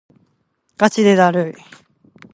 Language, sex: Japanese, female